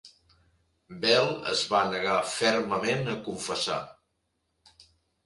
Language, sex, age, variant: Catalan, male, 50-59, Central